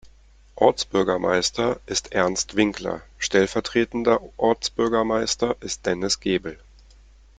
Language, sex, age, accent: German, male, 30-39, Deutschland Deutsch